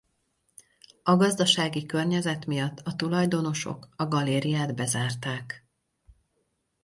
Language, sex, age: Hungarian, female, 40-49